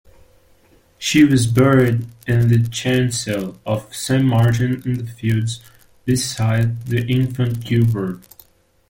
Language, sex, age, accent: English, male, 19-29, United States English